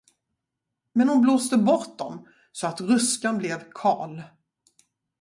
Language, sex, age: Swedish, female, 40-49